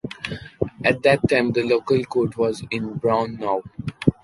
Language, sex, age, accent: English, male, 19-29, India and South Asia (India, Pakistan, Sri Lanka)